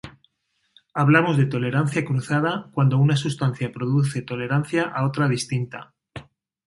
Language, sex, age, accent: Spanish, male, 40-49, España: Centro-Sur peninsular (Madrid, Toledo, Castilla-La Mancha)